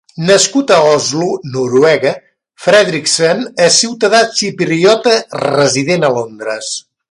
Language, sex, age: Catalan, male, 50-59